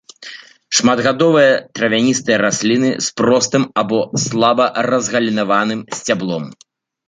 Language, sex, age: Belarusian, male, 40-49